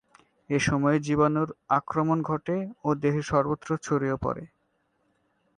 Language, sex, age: Bengali, male, 19-29